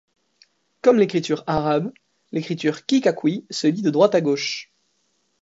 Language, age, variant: French, 19-29, Français de métropole